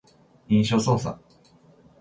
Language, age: Japanese, 40-49